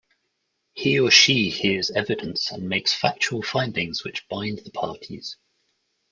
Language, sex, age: English, male, 30-39